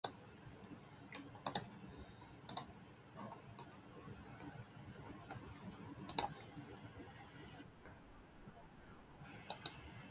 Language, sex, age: Japanese, female, 40-49